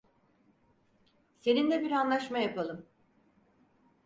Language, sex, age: Turkish, female, 60-69